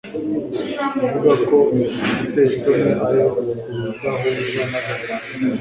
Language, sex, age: Kinyarwanda, male, 19-29